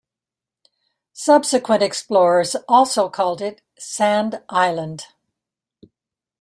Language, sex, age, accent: English, female, 70-79, United States English